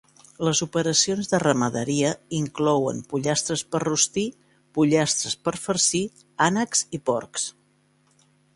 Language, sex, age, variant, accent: Catalan, female, 50-59, Central, central